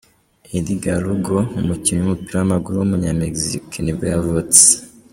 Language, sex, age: Kinyarwanda, male, 30-39